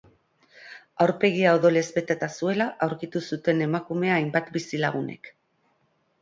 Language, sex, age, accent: Basque, female, 40-49, Erdialdekoa edo Nafarra (Gipuzkoa, Nafarroa)